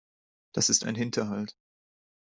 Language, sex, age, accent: German, male, 19-29, Deutschland Deutsch